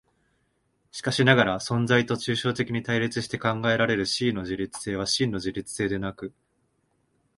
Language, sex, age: Japanese, male, 19-29